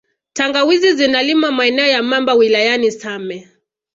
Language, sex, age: Swahili, female, 19-29